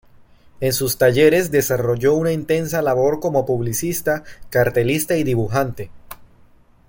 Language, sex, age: Spanish, male, 19-29